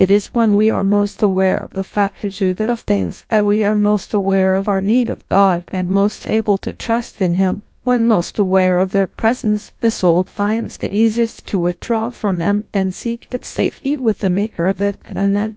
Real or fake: fake